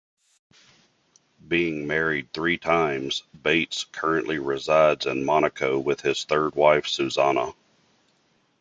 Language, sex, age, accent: English, male, 50-59, United States English